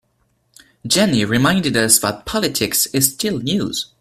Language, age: English, 19-29